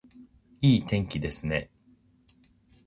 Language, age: Japanese, 40-49